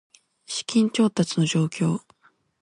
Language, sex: Japanese, female